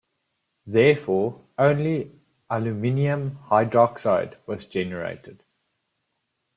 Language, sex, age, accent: English, male, 19-29, Southern African (South Africa, Zimbabwe, Namibia)